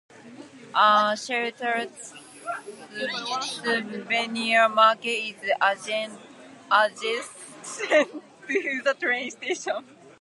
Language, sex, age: English, female, 19-29